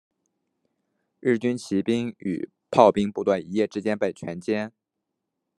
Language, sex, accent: Chinese, male, 出生地：河南省